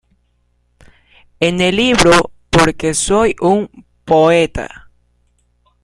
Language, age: Spanish, under 19